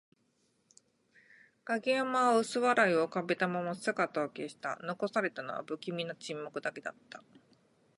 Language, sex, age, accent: Japanese, female, 30-39, 日本人